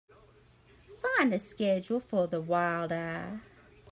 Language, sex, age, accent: English, female, 30-39, United States English